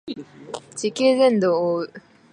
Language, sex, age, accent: Japanese, female, 19-29, 標準語